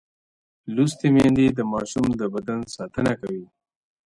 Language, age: Pashto, 30-39